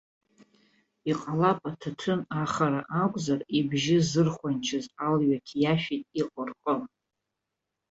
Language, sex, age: Abkhazian, female, 40-49